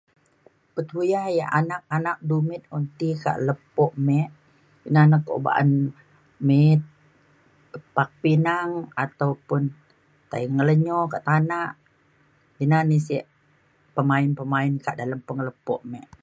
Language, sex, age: Mainstream Kenyah, female, 60-69